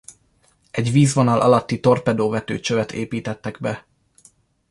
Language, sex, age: Hungarian, male, 19-29